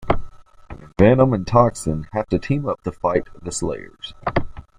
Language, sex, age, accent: English, male, 19-29, United States English